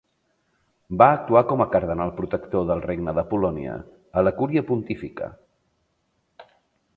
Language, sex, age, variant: Catalan, male, 40-49, Nord-Occidental